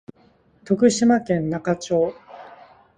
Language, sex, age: Japanese, male, 30-39